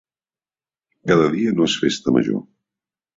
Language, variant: Catalan, Central